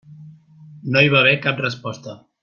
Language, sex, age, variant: Catalan, male, 30-39, Central